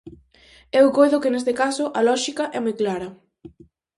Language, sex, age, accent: Galician, female, 19-29, Atlántico (seseo e gheada)